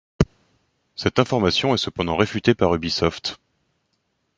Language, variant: French, Français de métropole